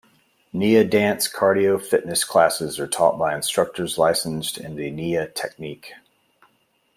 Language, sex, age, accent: English, male, 40-49, United States English